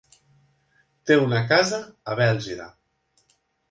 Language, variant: Catalan, Nord-Occidental